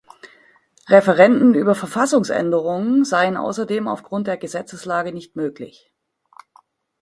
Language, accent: German, Deutschland Deutsch